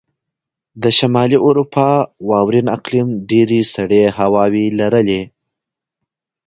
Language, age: Pashto, 19-29